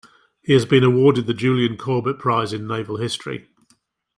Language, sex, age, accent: English, male, 50-59, England English